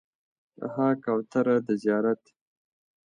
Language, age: Pashto, 30-39